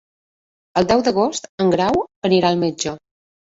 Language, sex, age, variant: Catalan, female, 40-49, Balear